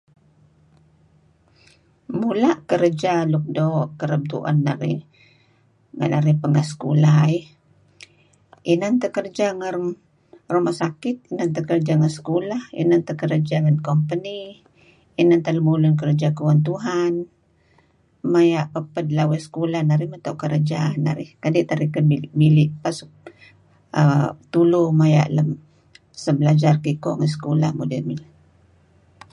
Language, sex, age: Kelabit, female, 60-69